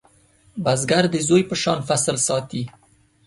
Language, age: Pashto, 19-29